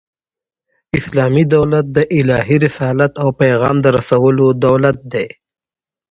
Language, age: Pashto, 19-29